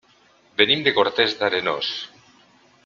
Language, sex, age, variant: Catalan, male, 60-69, Nord-Occidental